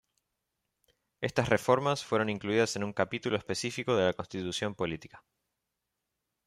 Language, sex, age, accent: Spanish, male, 30-39, Rioplatense: Argentina, Uruguay, este de Bolivia, Paraguay